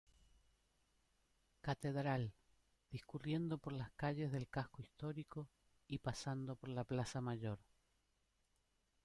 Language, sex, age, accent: Spanish, female, 50-59, Rioplatense: Argentina, Uruguay, este de Bolivia, Paraguay